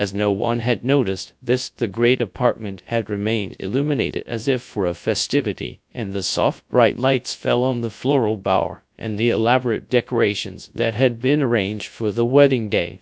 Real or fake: fake